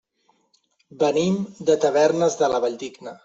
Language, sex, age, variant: Catalan, male, 30-39, Central